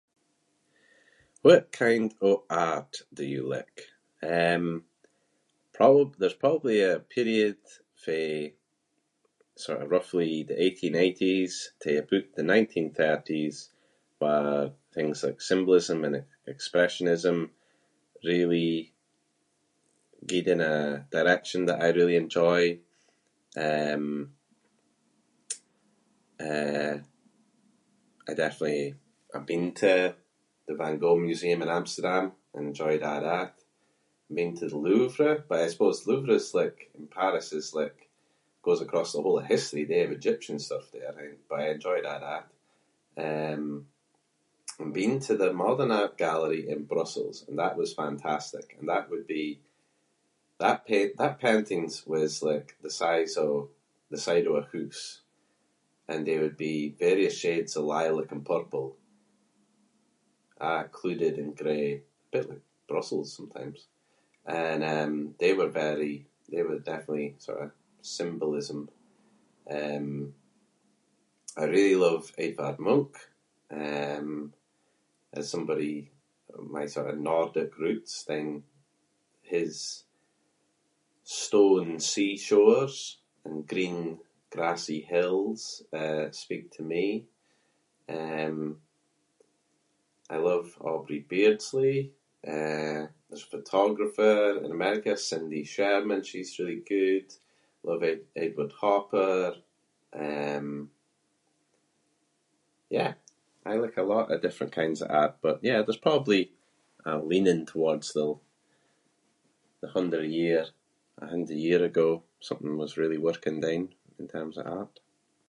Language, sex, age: Scots, male, 30-39